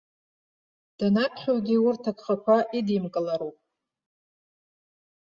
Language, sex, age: Abkhazian, female, 40-49